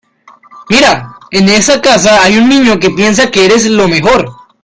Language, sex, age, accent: Spanish, male, under 19, Andino-Pacífico: Colombia, Perú, Ecuador, oeste de Bolivia y Venezuela andina